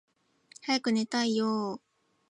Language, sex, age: Japanese, female, 19-29